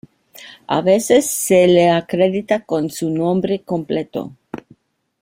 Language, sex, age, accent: Spanish, female, 60-69, México